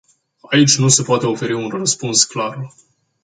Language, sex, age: Romanian, male, 19-29